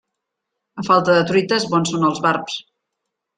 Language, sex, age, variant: Catalan, female, 50-59, Central